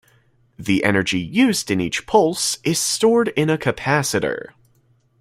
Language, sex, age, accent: English, male, under 19, United States English